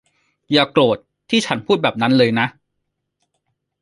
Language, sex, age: Thai, male, 30-39